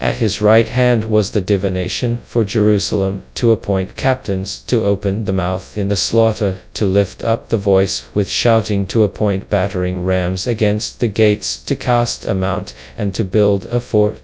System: TTS, FastPitch